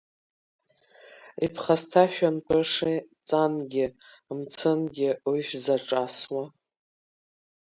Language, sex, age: Abkhazian, female, 50-59